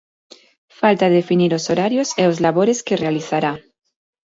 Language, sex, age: Galician, female, 30-39